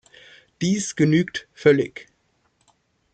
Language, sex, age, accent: German, male, 19-29, Deutschland Deutsch